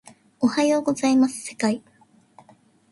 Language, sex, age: Japanese, female, 19-29